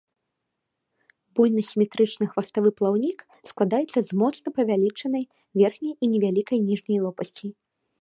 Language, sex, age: Belarusian, female, 19-29